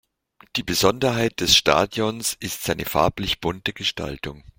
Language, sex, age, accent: German, male, 60-69, Deutschland Deutsch